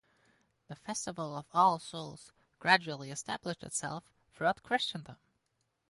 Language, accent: English, United States English